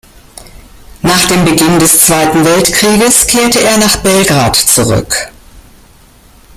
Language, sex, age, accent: German, female, 60-69, Deutschland Deutsch